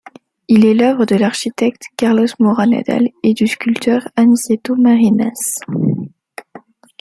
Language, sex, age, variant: French, female, under 19, Français de métropole